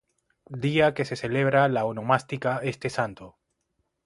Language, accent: Spanish, Andino-Pacífico: Colombia, Perú, Ecuador, oeste de Bolivia y Venezuela andina